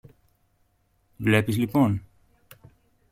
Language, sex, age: Greek, male, 30-39